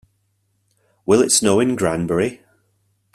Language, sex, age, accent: English, male, 40-49, Scottish English